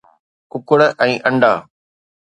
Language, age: Sindhi, 40-49